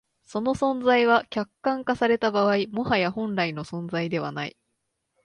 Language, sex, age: Japanese, female, 19-29